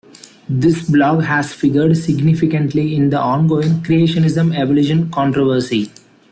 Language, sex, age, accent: English, male, 19-29, India and South Asia (India, Pakistan, Sri Lanka)